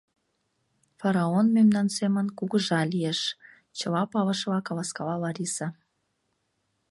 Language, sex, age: Mari, female, 19-29